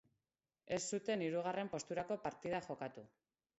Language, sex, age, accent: Basque, female, 40-49, Mendebalekoa (Araba, Bizkaia, Gipuzkoako mendebaleko herri batzuk)